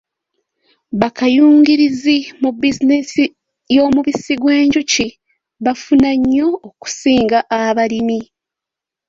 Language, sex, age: Ganda, female, 19-29